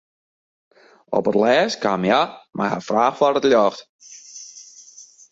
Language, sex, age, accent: Western Frisian, male, 19-29, Wâldfrysk